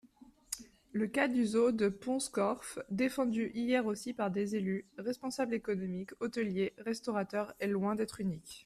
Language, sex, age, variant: French, female, 19-29, Français de métropole